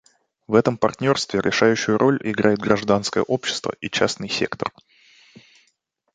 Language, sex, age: Russian, male, 19-29